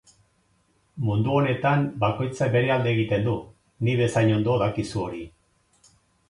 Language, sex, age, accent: Basque, male, 60-69, Erdialdekoa edo Nafarra (Gipuzkoa, Nafarroa)